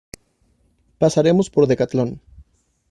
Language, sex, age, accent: Spanish, male, 30-39, México